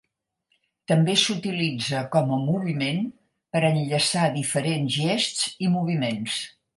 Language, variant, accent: Catalan, Central, central